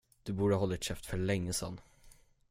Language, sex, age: Swedish, male, under 19